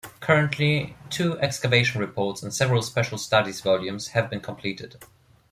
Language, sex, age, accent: English, male, 19-29, England English